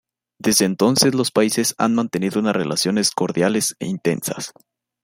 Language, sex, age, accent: Spanish, male, 19-29, México